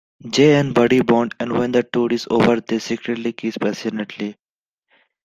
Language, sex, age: English, male, 19-29